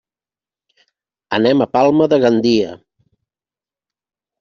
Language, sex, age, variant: Catalan, male, 50-59, Central